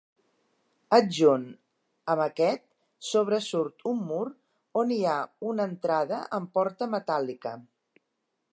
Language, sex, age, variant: Catalan, female, 60-69, Central